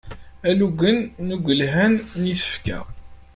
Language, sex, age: Kabyle, male, 19-29